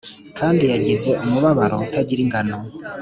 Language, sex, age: Kinyarwanda, male, 19-29